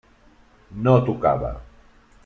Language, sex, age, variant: Catalan, male, 40-49, Central